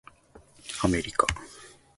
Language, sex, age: Japanese, male, 19-29